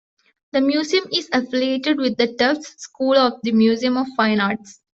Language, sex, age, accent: English, female, 19-29, India and South Asia (India, Pakistan, Sri Lanka)